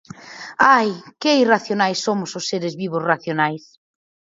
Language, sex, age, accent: Galician, female, 30-39, Atlántico (seseo e gheada)